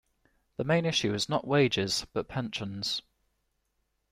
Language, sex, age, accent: English, male, 19-29, England English